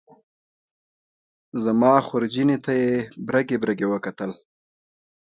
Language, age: Pashto, 30-39